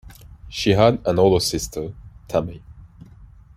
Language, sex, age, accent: English, male, 30-39, United States English